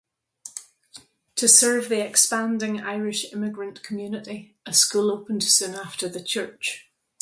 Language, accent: English, Northern Irish